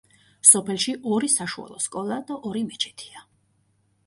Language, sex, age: Georgian, female, 30-39